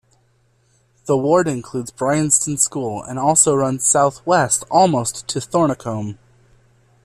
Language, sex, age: English, male, 19-29